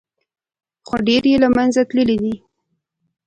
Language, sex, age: Pashto, female, 19-29